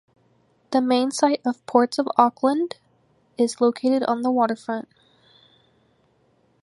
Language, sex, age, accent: English, female, 19-29, United States English